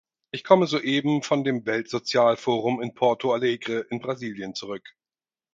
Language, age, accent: German, 40-49, Deutschland Deutsch